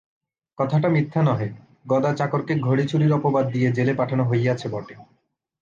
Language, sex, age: Bengali, male, 19-29